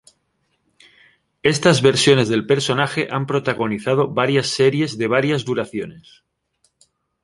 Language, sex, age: Spanish, female, 50-59